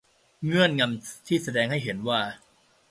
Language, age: Thai, under 19